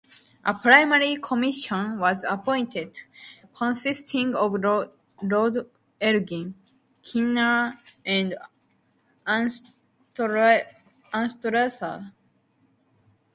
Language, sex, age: English, female, under 19